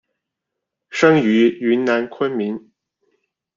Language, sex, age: Chinese, male, 40-49